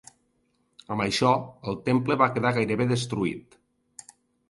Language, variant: Catalan, Nord-Occidental